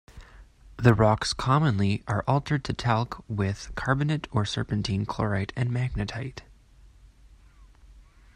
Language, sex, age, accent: English, male, 19-29, Canadian English